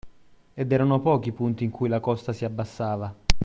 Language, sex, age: Italian, male, 19-29